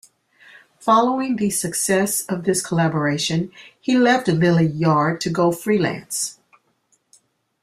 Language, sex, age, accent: English, female, 60-69, United States English